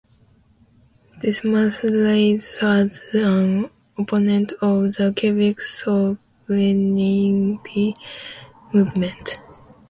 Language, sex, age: English, female, 19-29